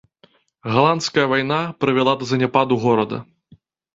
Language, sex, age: Belarusian, male, 30-39